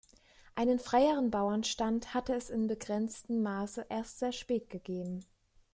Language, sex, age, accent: German, female, 19-29, Deutschland Deutsch